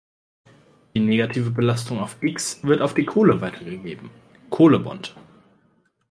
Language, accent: German, Deutschland Deutsch